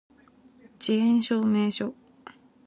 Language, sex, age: Japanese, female, 19-29